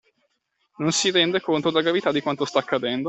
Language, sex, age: Italian, male, 19-29